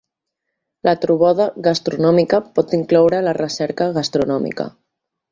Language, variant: Catalan, Central